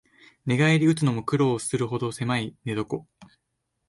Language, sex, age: Japanese, male, 19-29